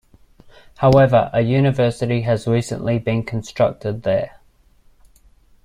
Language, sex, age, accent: English, male, 30-39, Australian English